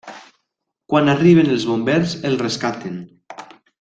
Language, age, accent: Catalan, under 19, valencià